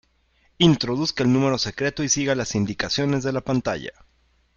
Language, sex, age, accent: Spanish, male, 30-39, México